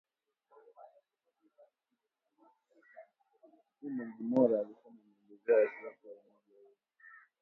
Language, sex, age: Swahili, male, 19-29